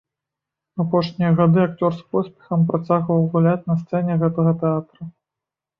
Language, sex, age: Belarusian, male, 30-39